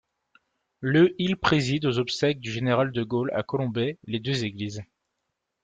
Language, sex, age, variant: French, male, 19-29, Français de métropole